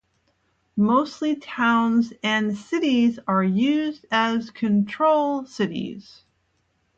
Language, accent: English, United States English